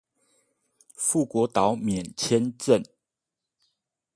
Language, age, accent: Chinese, 30-39, 出生地：宜蘭縣